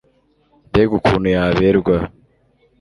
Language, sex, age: Kinyarwanda, male, 19-29